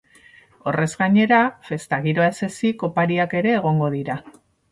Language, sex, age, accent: Basque, female, 40-49, Mendebalekoa (Araba, Bizkaia, Gipuzkoako mendebaleko herri batzuk)